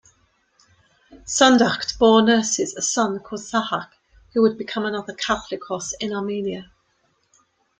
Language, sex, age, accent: English, female, 60-69, England English